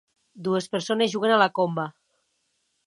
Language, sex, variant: Catalan, female, Nord-Occidental